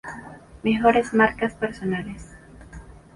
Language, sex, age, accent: Spanish, female, under 19, Andino-Pacífico: Colombia, Perú, Ecuador, oeste de Bolivia y Venezuela andina